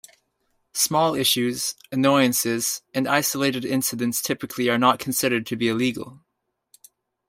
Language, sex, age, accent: English, male, 19-29, Canadian English